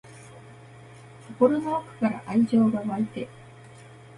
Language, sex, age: Japanese, female, 19-29